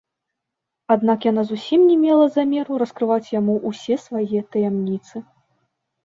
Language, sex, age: Belarusian, female, 19-29